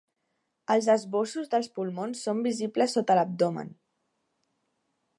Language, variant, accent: Catalan, Central, central